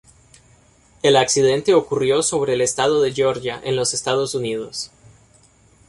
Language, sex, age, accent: Spanish, male, 19-29, América central